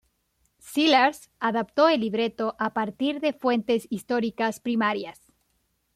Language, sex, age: Spanish, female, 30-39